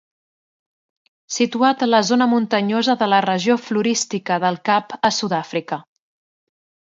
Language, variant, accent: Catalan, Central, central